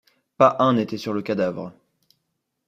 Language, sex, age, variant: French, male, 19-29, Français de métropole